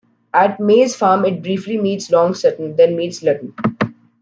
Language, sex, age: English, male, under 19